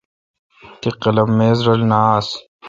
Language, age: Kalkoti, 19-29